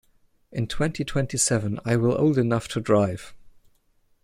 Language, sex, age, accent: English, male, 19-29, United States English